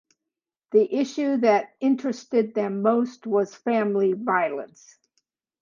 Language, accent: English, United States English